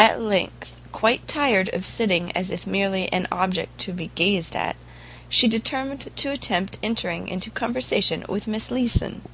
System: none